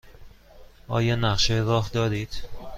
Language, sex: Persian, male